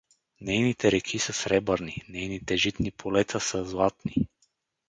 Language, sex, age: Bulgarian, male, 30-39